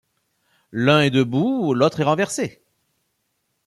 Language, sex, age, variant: French, male, 40-49, Français de métropole